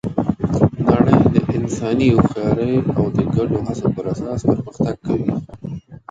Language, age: Pashto, 19-29